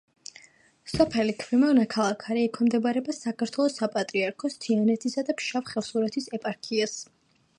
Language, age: Georgian, 19-29